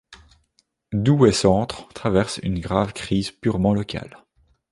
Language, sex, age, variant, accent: French, male, 30-39, Français d'Europe, Français de Belgique